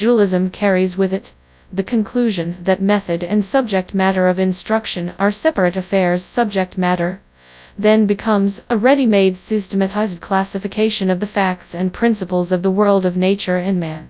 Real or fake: fake